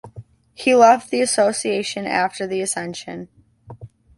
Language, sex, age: English, female, under 19